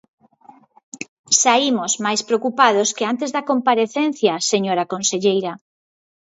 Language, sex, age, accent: Galician, female, 50-59, Normativo (estándar)